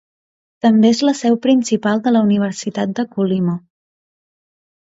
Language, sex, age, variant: Catalan, female, 19-29, Central